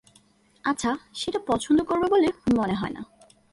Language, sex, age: Bengali, female, 19-29